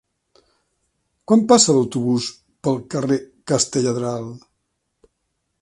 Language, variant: Catalan, Central